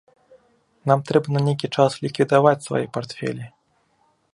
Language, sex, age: Belarusian, male, 30-39